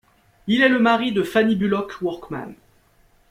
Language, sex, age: French, male, 30-39